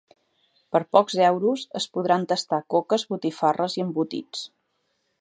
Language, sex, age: Catalan, female, 40-49